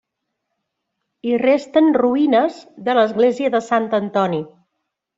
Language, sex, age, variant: Catalan, female, 40-49, Central